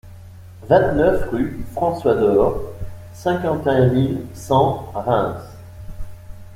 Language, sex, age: French, male, 50-59